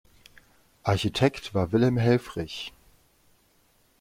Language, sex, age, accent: German, male, 40-49, Deutschland Deutsch